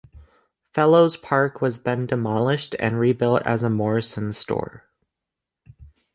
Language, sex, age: English, male, under 19